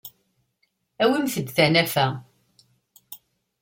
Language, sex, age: Kabyle, female, 40-49